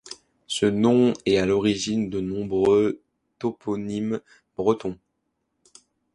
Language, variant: French, Français de métropole